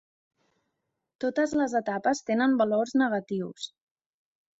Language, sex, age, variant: Catalan, female, 30-39, Central